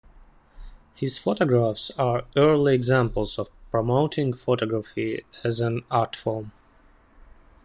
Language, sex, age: English, male, 19-29